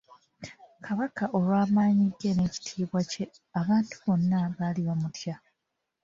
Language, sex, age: Ganda, female, 19-29